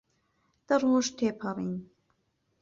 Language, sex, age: Central Kurdish, female, 19-29